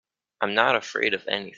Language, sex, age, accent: English, male, under 19, United States English